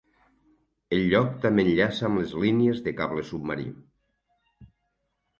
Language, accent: Catalan, Tortosí